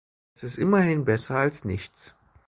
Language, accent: German, Deutschland Deutsch